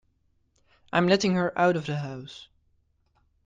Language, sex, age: English, male, under 19